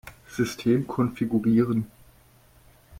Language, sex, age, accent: German, male, 30-39, Deutschland Deutsch